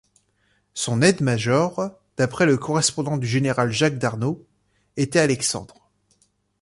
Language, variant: French, Français de métropole